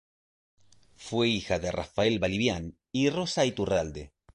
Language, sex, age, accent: Spanish, male, 40-49, Rioplatense: Argentina, Uruguay, este de Bolivia, Paraguay